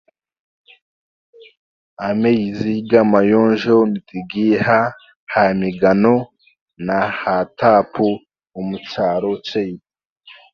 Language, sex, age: Chiga, male, 19-29